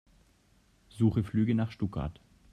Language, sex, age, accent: German, male, 30-39, Deutschland Deutsch